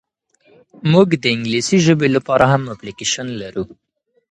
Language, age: Pashto, 19-29